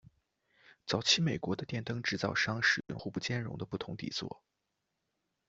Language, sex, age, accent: Chinese, male, 19-29, 出生地：辽宁省